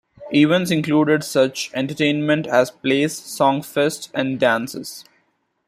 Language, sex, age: English, male, 19-29